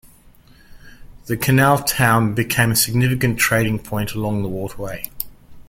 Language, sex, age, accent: English, male, 50-59, Australian English